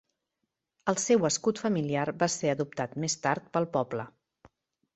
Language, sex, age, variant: Catalan, female, 40-49, Central